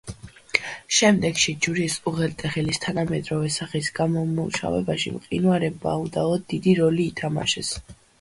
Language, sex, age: Georgian, female, under 19